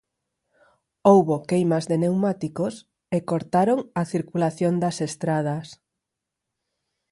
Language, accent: Galician, Normativo (estándar)